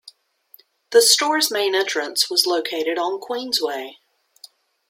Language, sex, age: English, female, 40-49